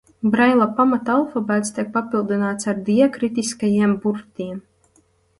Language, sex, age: Latvian, female, 19-29